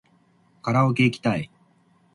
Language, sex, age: Japanese, male, 50-59